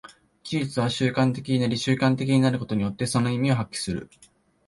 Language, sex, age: Japanese, male, 19-29